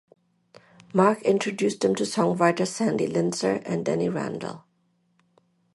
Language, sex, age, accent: English, female, under 19, United States English